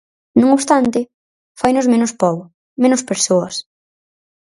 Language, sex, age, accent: Galician, female, under 19, Atlántico (seseo e gheada)